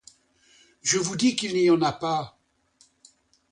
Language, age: French, 70-79